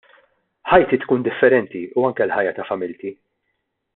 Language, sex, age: Maltese, male, 40-49